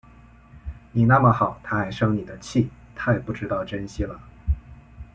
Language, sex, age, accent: Chinese, male, 19-29, 出生地：河北省